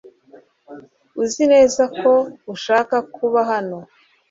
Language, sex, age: Kinyarwanda, female, 30-39